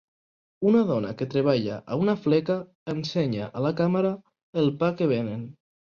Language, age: Catalan, under 19